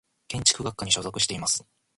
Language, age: Japanese, 19-29